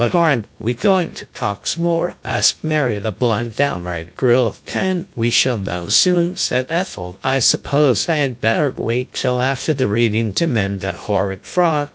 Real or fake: fake